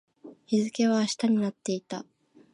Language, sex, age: Japanese, female, 19-29